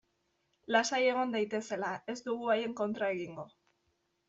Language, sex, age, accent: Basque, female, 19-29, Mendebalekoa (Araba, Bizkaia, Gipuzkoako mendebaleko herri batzuk)